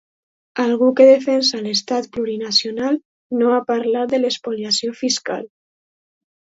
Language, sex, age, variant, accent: Catalan, female, under 19, Alacantí, valencià